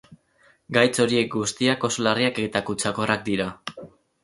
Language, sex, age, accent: Basque, male, under 19, Mendebalekoa (Araba, Bizkaia, Gipuzkoako mendebaleko herri batzuk)